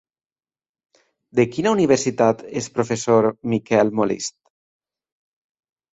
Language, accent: Catalan, valencià